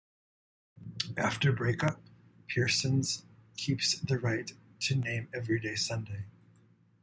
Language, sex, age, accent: English, male, 50-59, United States English